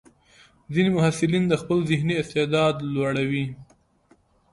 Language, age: Pashto, 19-29